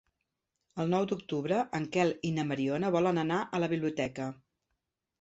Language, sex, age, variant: Catalan, female, 50-59, Central